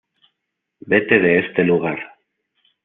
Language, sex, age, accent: Spanish, male, 30-39, España: Centro-Sur peninsular (Madrid, Toledo, Castilla-La Mancha)